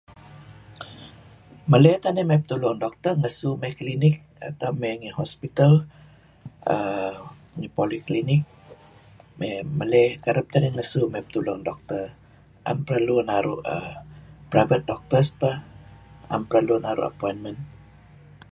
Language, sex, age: Kelabit, female, 60-69